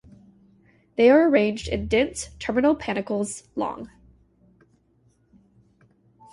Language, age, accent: English, 19-29, United States English